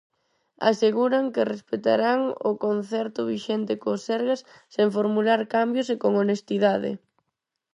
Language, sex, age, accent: Galician, female, under 19, Neofalante